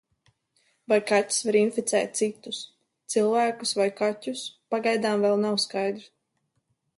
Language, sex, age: Latvian, female, 19-29